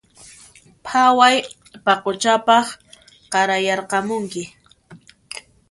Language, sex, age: Puno Quechua, female, 19-29